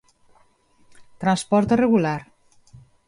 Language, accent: Galician, Neofalante